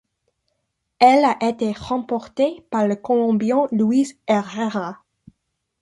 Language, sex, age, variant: French, female, 19-29, Français de métropole